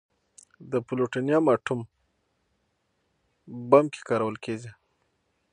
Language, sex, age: Pashto, male, 19-29